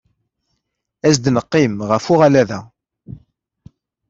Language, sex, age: Kabyle, male, 30-39